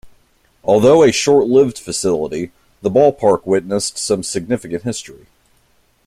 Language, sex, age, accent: English, male, 30-39, United States English